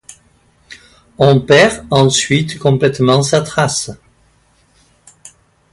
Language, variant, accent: French, Français des départements et régions d'outre-mer, Français de La Réunion